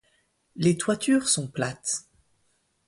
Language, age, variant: French, 19-29, Français de métropole